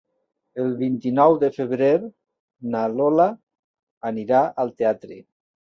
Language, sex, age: Catalan, male, 50-59